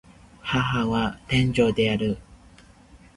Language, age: Japanese, 19-29